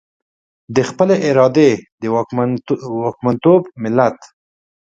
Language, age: Pashto, 19-29